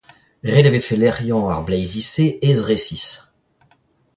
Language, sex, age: Breton, male, 30-39